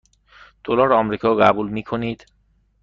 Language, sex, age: Persian, male, 19-29